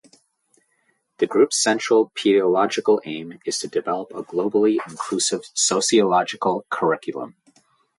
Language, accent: English, Canadian English